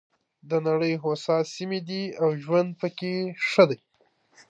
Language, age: Pashto, 19-29